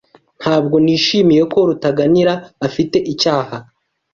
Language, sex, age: Kinyarwanda, male, 30-39